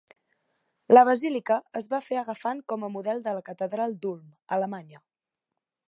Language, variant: Catalan, Central